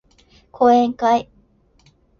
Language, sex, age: Japanese, female, 19-29